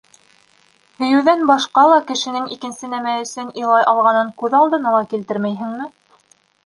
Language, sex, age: Bashkir, female, 19-29